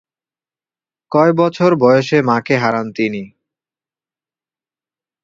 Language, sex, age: Bengali, male, 19-29